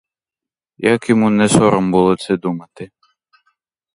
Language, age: Ukrainian, under 19